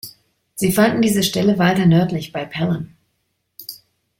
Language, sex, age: German, female, 30-39